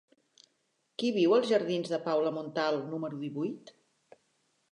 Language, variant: Catalan, Central